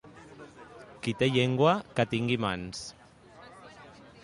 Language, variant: Catalan, Central